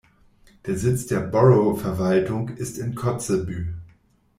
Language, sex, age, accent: German, male, 40-49, Deutschland Deutsch